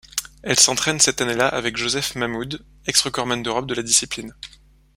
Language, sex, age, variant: French, male, 30-39, Français de métropole